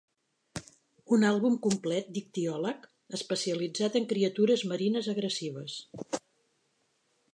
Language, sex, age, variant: Catalan, female, 70-79, Central